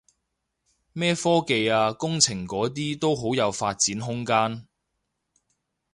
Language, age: Cantonese, 30-39